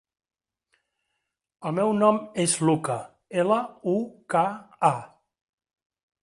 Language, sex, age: Catalan, male, 30-39